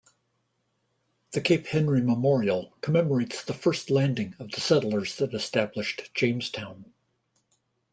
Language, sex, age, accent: English, male, 60-69, United States English